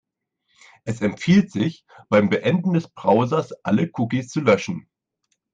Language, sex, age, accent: German, male, 30-39, Deutschland Deutsch